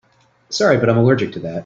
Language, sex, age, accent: English, male, 40-49, United States English